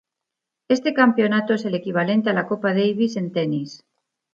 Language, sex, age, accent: Spanish, female, 50-59, España: Centro-Sur peninsular (Madrid, Toledo, Castilla-La Mancha)